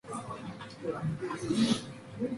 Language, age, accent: Chinese, 19-29, 出生地：北京市